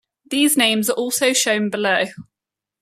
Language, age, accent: English, 19-29, England English